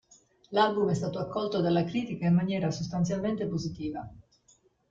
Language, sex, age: Italian, female, 60-69